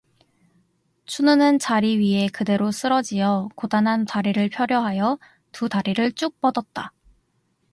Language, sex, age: Korean, female, 19-29